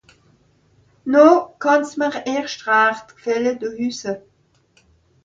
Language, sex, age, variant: Swiss German, female, 60-69, Nordniederàlemmànisch (Rishoffe, Zàwere, Bùsswìller, Hawenau, Brüemt, Stroossbùri, Molse, Dàmbàch, Schlettstàtt, Pfàlzbùri usw.)